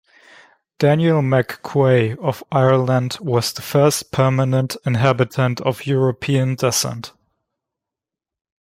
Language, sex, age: English, male, 19-29